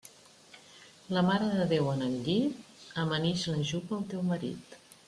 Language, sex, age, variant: Catalan, female, 50-59, Central